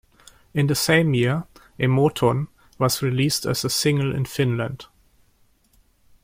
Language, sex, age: English, male, 19-29